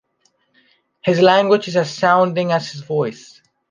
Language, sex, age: English, male, under 19